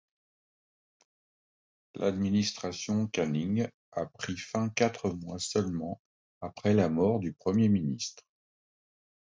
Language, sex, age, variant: French, male, 50-59, Français de métropole